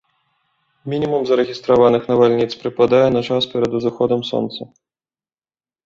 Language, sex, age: Belarusian, male, 30-39